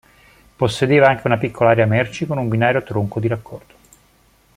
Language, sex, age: Italian, male, 40-49